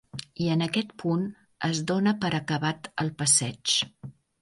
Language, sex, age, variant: Catalan, female, 50-59, Septentrional